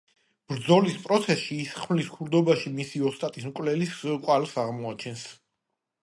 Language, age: Georgian, 40-49